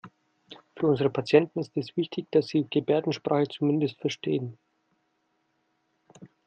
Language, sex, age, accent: German, male, 30-39, Deutschland Deutsch